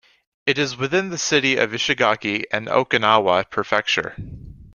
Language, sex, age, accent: English, male, under 19, United States English